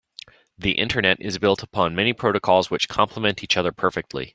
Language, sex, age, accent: English, male, 30-39, United States English